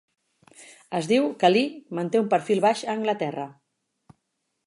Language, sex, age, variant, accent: Catalan, female, 40-49, Central, central; Oriental